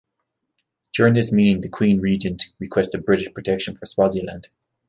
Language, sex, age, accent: English, male, 30-39, Irish English